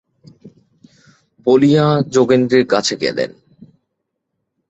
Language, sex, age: Bengali, male, 19-29